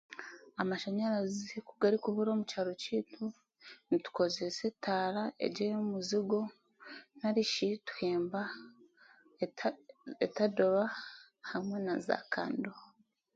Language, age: Chiga, 19-29